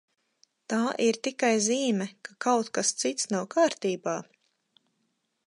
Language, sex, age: Latvian, female, 30-39